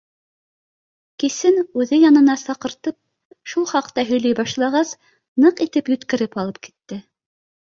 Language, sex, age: Bashkir, female, 50-59